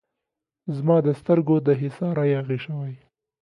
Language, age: Pashto, 19-29